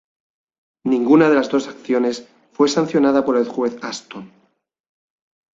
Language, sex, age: Spanish, male, 40-49